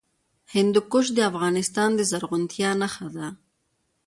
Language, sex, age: Pashto, female, 19-29